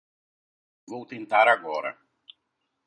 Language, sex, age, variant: Portuguese, male, 30-39, Portuguese (Brasil)